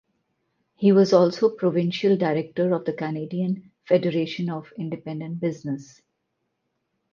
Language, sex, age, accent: English, female, 40-49, India and South Asia (India, Pakistan, Sri Lanka)